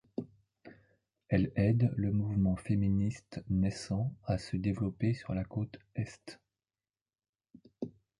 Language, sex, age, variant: French, male, 50-59, Français de métropole